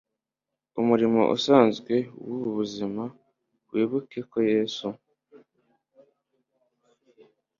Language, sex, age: Kinyarwanda, male, under 19